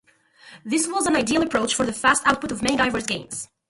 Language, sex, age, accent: English, female, 19-29, United States English